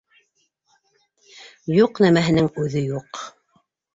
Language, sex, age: Bashkir, female, 60-69